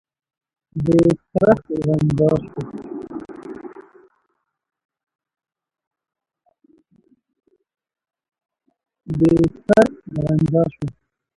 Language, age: Pashto, 19-29